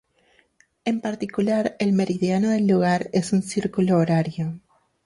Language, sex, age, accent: Spanish, female, 19-29, Caribe: Cuba, Venezuela, Puerto Rico, República Dominicana, Panamá, Colombia caribeña, México caribeño, Costa del golfo de México